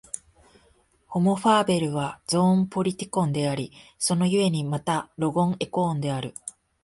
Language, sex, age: Japanese, female, 40-49